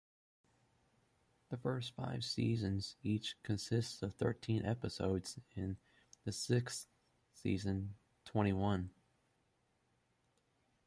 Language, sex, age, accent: English, male, 19-29, United States English